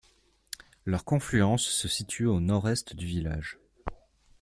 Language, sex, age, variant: French, male, 19-29, Français de métropole